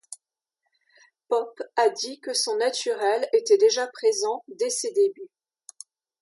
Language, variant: French, Français de métropole